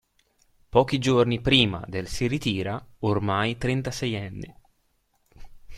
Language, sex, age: Italian, male, under 19